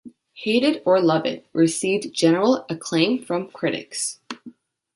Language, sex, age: English, female, 19-29